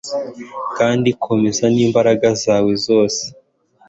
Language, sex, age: Kinyarwanda, male, 19-29